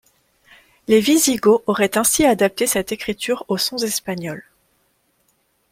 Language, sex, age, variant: French, female, 30-39, Français de métropole